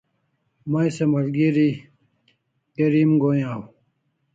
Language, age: Kalasha, 40-49